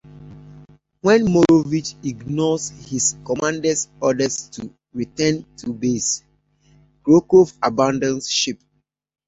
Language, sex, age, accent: English, male, 30-39, United States English